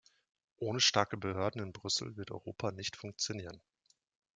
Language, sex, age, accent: German, male, 30-39, Deutschland Deutsch